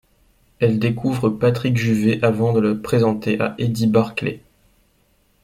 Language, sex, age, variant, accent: French, male, 19-29, Français des départements et régions d'outre-mer, Français de La Réunion